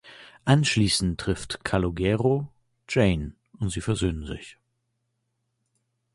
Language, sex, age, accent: German, male, 19-29, Deutschland Deutsch